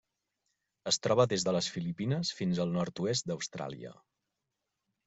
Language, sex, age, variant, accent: Catalan, male, 30-39, Central, central